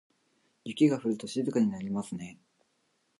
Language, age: Japanese, 40-49